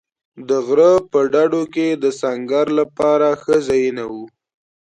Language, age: Pashto, under 19